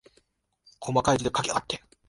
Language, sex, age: Japanese, male, 19-29